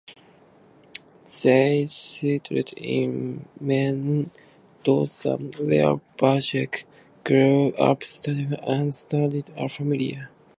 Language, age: English, under 19